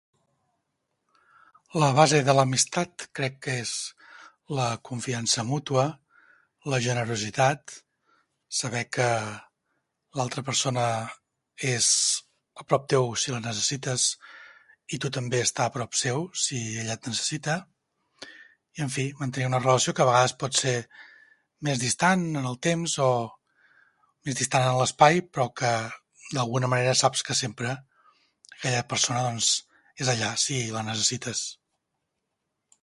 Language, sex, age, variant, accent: Catalan, male, 50-59, Central, central